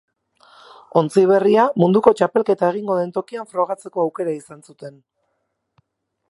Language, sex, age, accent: Basque, female, 40-49, Erdialdekoa edo Nafarra (Gipuzkoa, Nafarroa)